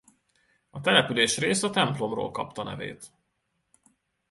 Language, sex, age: Hungarian, male, 30-39